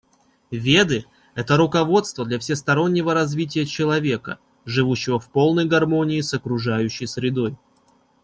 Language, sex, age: Russian, male, 30-39